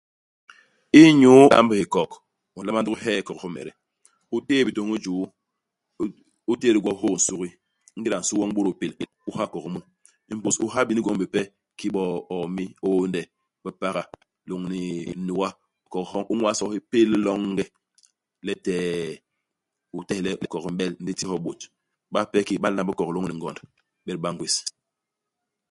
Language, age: Basaa, 40-49